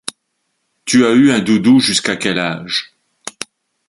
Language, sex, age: French, male, 60-69